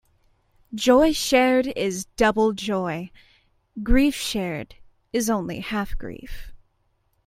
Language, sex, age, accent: English, female, 19-29, United States English